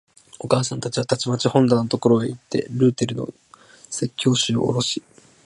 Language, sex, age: Japanese, male, 19-29